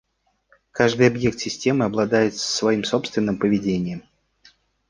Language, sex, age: Russian, male, 40-49